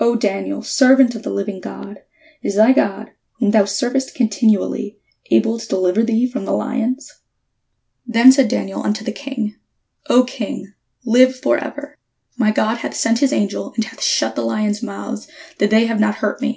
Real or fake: real